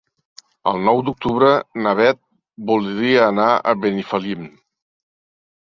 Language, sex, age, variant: Catalan, male, 60-69, Central